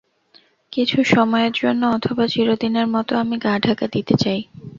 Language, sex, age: Bengali, female, 19-29